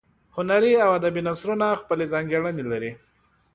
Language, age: Pashto, 30-39